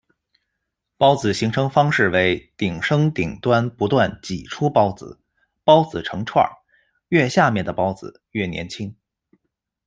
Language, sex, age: Chinese, male, 19-29